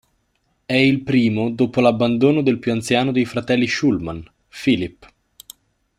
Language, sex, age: Italian, male, 19-29